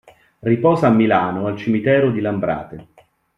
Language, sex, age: Italian, male, 30-39